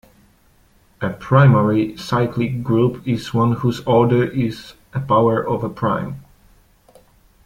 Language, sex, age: English, male, 19-29